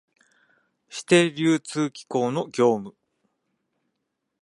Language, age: Japanese, 40-49